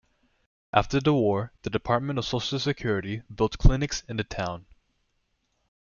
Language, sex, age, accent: English, male, 19-29, United States English